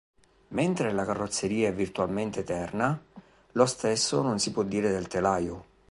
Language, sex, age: Italian, male, 30-39